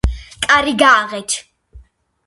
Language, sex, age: Georgian, female, 19-29